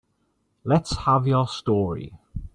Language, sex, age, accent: English, male, 60-69, Welsh English